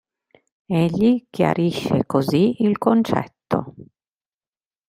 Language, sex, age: Italian, female, 40-49